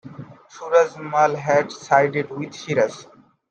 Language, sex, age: English, male, 19-29